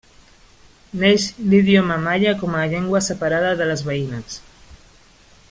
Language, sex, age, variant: Catalan, female, 30-39, Central